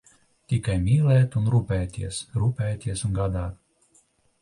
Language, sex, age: Latvian, male, 40-49